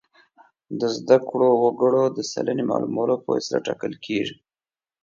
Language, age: Pashto, 19-29